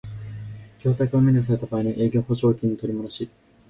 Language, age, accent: Japanese, 19-29, 標準語